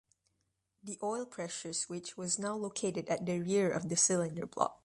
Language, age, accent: English, under 19, United States English